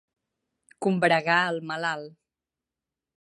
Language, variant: Catalan, Central